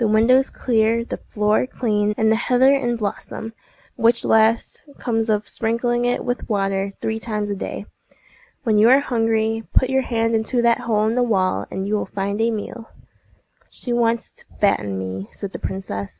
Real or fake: real